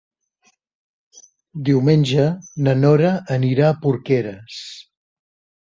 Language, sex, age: Catalan, male, 60-69